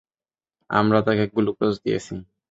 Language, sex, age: Bengali, male, 19-29